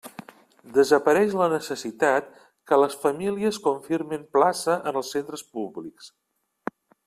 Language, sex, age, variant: Catalan, male, 50-59, Central